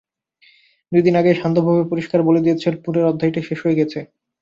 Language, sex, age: Bengali, male, 19-29